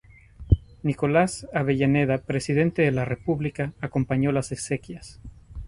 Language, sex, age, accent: Spanish, male, 30-39, México